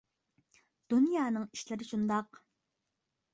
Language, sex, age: Uyghur, female, 19-29